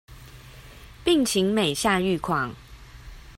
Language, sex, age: Chinese, female, 30-39